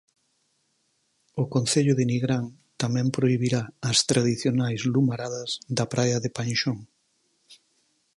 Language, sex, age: Galician, male, 50-59